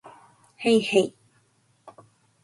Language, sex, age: Japanese, female, 19-29